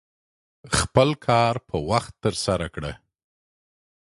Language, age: Pashto, 50-59